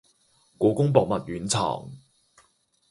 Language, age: Chinese, 19-29